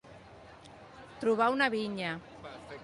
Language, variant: Catalan, Central